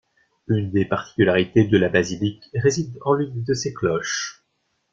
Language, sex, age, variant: French, male, 19-29, Français de métropole